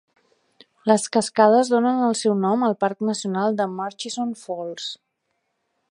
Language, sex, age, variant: Catalan, female, 50-59, Central